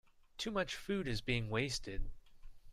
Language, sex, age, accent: English, male, 19-29, United States English